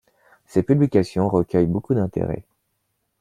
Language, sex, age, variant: French, male, 19-29, Français de métropole